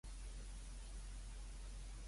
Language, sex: Cantonese, female